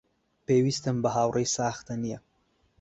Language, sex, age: Central Kurdish, male, 19-29